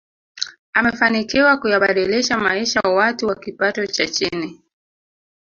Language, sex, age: Swahili, female, 30-39